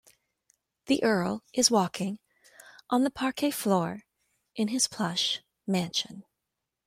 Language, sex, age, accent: English, female, 50-59, United States English